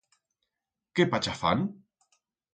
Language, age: Aragonese, 30-39